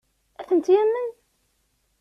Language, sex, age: Kabyle, female, 19-29